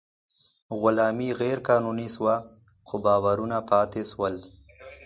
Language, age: Pashto, 19-29